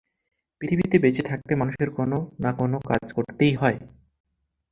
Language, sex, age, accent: Bengali, male, 19-29, Native